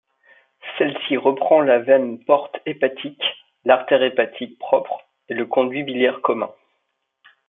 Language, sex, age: French, male, 30-39